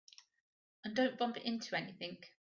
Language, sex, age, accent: English, female, 50-59, England English